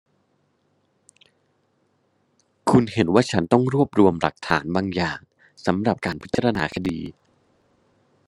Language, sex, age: Thai, male, 19-29